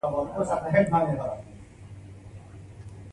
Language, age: Pashto, 19-29